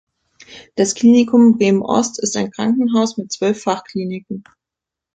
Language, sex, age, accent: German, female, 19-29, Deutschland Deutsch